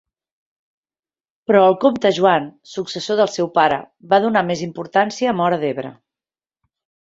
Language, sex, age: Catalan, female, 40-49